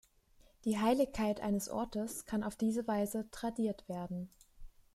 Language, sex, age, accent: German, female, 19-29, Deutschland Deutsch